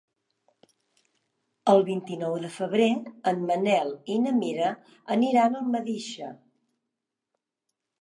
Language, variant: Catalan, Septentrional